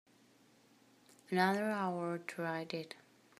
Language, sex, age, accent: English, female, 19-29, United States English